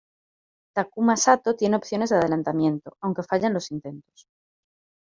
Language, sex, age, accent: Spanish, female, 30-39, España: Norte peninsular (Asturias, Castilla y León, Cantabria, País Vasco, Navarra, Aragón, La Rioja, Guadalajara, Cuenca)